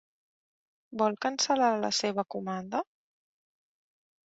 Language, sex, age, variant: Catalan, female, 30-39, Central